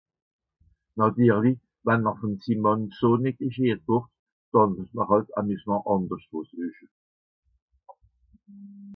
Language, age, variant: Swiss German, 60-69, Nordniederàlemmànisch (Rishoffe, Zàwere, Bùsswìller, Hawenau, Brüemt, Stroossbùri, Molse, Dàmbàch, Schlettstàtt, Pfàlzbùri usw.)